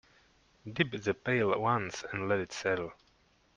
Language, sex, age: English, male, 30-39